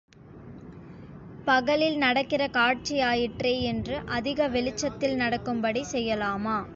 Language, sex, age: Tamil, female, under 19